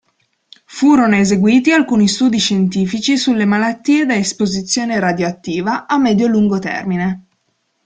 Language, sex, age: Italian, female, 19-29